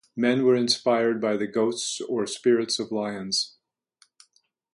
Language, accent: English, Canadian English